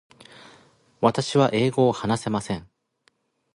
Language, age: Japanese, 40-49